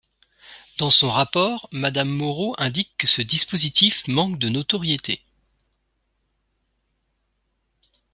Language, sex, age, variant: French, male, 30-39, Français de métropole